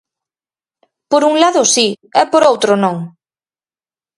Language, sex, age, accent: Galician, female, 40-49, Atlántico (seseo e gheada)